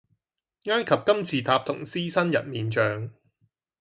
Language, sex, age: Cantonese, male, 30-39